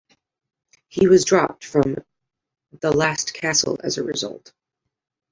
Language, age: English, 30-39